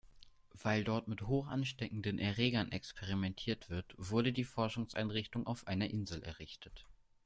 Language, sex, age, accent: German, male, under 19, Deutschland Deutsch